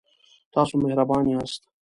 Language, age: Pashto, 19-29